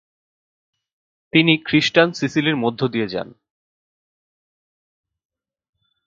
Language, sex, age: Bengali, male, 19-29